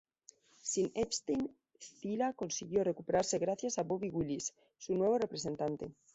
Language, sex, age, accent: Spanish, female, 19-29, España: Centro-Sur peninsular (Madrid, Toledo, Castilla-La Mancha)